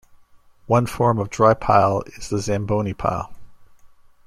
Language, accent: English, United States English